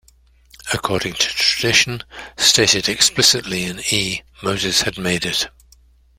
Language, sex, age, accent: English, male, 70-79, England English